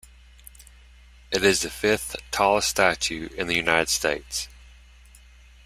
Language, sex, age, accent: English, male, 40-49, United States English